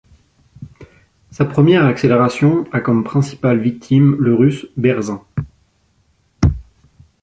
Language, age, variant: French, 30-39, Français de métropole